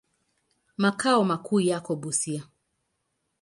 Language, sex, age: Swahili, female, 30-39